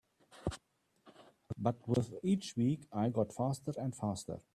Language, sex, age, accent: English, male, 60-69, Southern African (South Africa, Zimbabwe, Namibia)